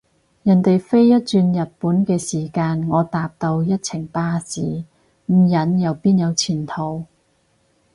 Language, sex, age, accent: Cantonese, female, 30-39, 广州音